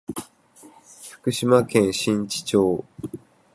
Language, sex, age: Japanese, male, 19-29